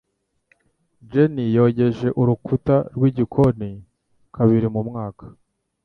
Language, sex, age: Kinyarwanda, male, 19-29